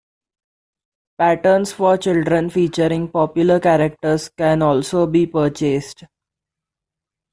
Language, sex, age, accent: English, male, 19-29, India and South Asia (India, Pakistan, Sri Lanka)